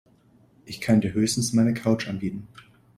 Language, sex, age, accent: German, male, under 19, Deutschland Deutsch